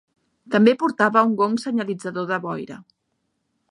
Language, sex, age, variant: Catalan, female, 40-49, Central